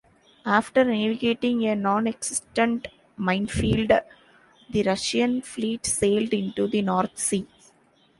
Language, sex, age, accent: English, female, 19-29, India and South Asia (India, Pakistan, Sri Lanka)